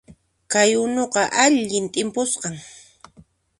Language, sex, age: Puno Quechua, female, 40-49